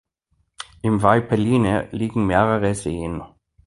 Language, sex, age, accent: German, male, 40-49, Österreichisches Deutsch